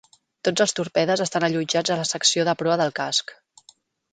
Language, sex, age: Catalan, female, 40-49